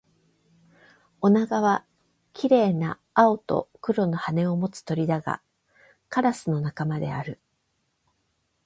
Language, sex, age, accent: Japanese, female, 50-59, 関西; 関東